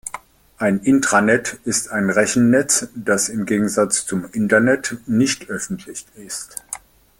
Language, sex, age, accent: German, male, 50-59, Deutschland Deutsch